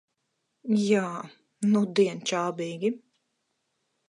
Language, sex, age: Latvian, female, 30-39